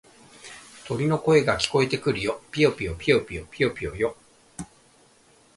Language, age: Japanese, 40-49